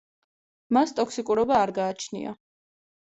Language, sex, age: Georgian, female, 19-29